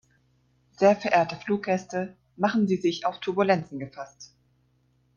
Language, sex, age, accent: German, female, 19-29, Deutschland Deutsch